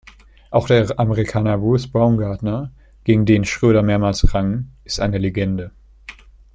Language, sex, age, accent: German, male, under 19, Deutschland Deutsch